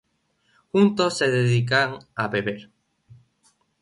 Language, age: Spanish, 19-29